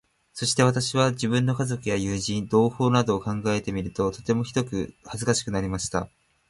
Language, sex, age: Japanese, male, 19-29